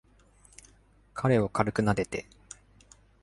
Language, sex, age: Japanese, male, 19-29